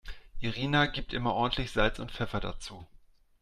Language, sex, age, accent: German, male, 40-49, Deutschland Deutsch